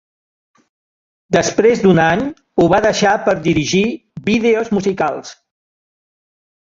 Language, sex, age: Catalan, male, 60-69